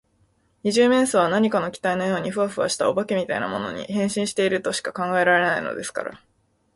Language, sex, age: Japanese, female, 19-29